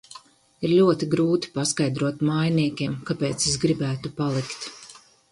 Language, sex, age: Latvian, female, 50-59